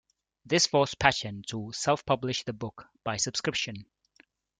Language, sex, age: English, male, 30-39